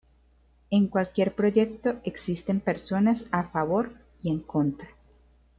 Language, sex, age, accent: Spanish, female, 30-39, Caribe: Cuba, Venezuela, Puerto Rico, República Dominicana, Panamá, Colombia caribeña, México caribeño, Costa del golfo de México